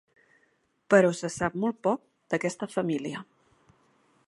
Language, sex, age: Catalan, female, 40-49